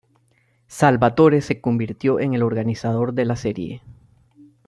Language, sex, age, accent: Spanish, male, 30-39, América central